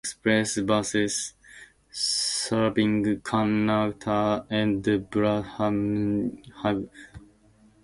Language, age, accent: English, 19-29, United States English